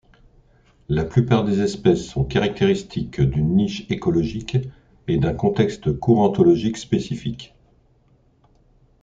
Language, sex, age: French, male, 60-69